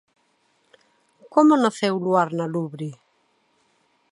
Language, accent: Galician, Atlántico (seseo e gheada)